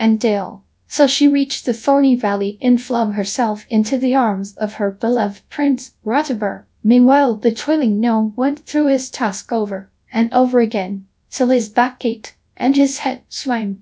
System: TTS, GradTTS